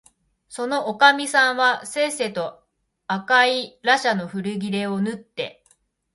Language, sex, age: Japanese, female, 40-49